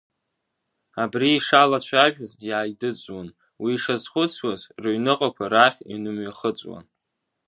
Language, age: Abkhazian, under 19